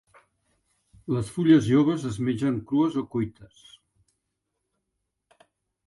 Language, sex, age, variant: Catalan, male, 60-69, Central